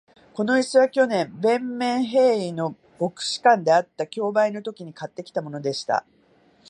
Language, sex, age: Japanese, female, 50-59